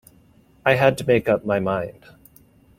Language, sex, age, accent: English, male, 30-39, United States English